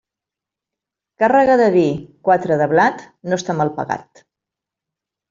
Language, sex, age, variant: Catalan, female, 50-59, Central